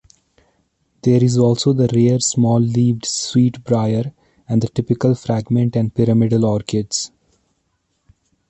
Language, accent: English, India and South Asia (India, Pakistan, Sri Lanka)